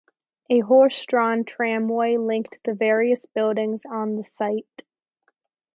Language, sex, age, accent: English, female, under 19, United States English